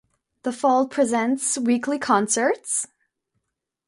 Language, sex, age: English, female, under 19